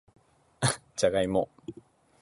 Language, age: Japanese, 19-29